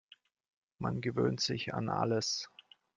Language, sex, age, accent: German, male, 19-29, Deutschland Deutsch